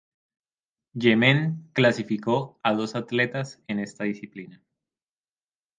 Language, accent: Spanish, Andino-Pacífico: Colombia, Perú, Ecuador, oeste de Bolivia y Venezuela andina